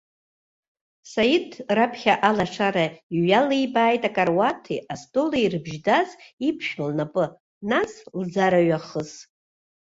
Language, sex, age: Abkhazian, female, 60-69